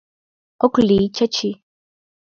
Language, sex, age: Mari, female, 19-29